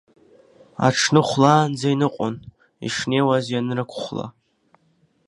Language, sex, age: Abkhazian, female, 30-39